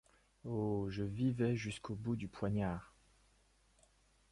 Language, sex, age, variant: French, male, 40-49, Français de métropole